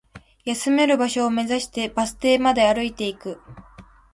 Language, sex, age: Japanese, female, 19-29